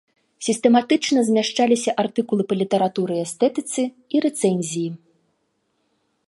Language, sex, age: Belarusian, female, 30-39